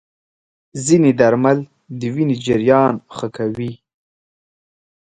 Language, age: Pashto, 19-29